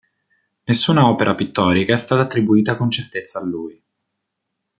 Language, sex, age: Italian, male, 19-29